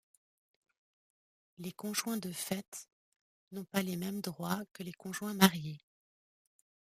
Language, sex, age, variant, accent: French, female, 30-39, Français d'Europe, Français de Suisse